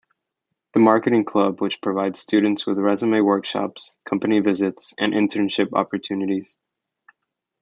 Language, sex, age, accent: English, male, 19-29, United States English